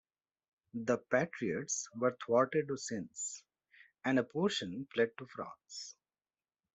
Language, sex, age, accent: English, male, 40-49, India and South Asia (India, Pakistan, Sri Lanka)